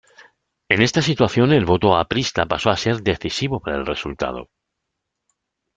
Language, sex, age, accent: Spanish, male, 60-69, España: Centro-Sur peninsular (Madrid, Toledo, Castilla-La Mancha)